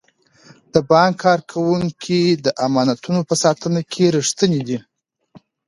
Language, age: Pashto, 30-39